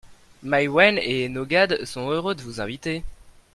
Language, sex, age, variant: French, male, under 19, Français de métropole